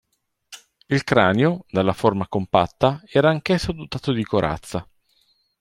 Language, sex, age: Italian, male, 40-49